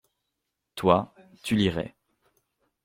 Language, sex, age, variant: French, male, under 19, Français de métropole